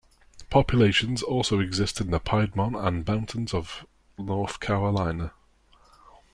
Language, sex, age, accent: English, male, 30-39, England English